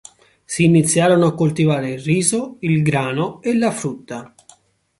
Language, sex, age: Italian, male, 19-29